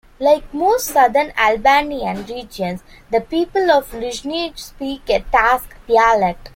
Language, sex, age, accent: English, female, 19-29, India and South Asia (India, Pakistan, Sri Lanka)